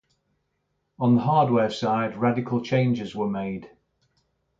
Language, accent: English, England English